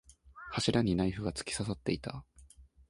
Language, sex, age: Japanese, male, 19-29